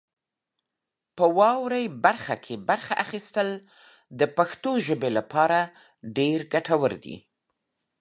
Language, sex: Pashto, female